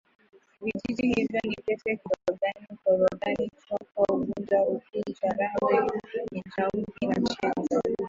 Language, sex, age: Swahili, female, under 19